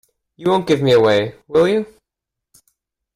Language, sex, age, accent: English, male, 19-29, Canadian English